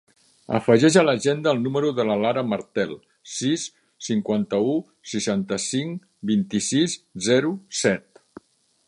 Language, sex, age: Catalan, male, 50-59